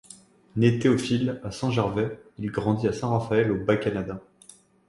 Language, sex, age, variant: French, male, 30-39, Français de métropole